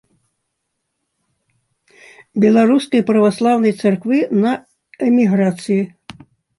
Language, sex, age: Belarusian, female, 70-79